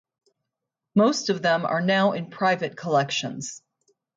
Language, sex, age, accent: English, female, 30-39, United States English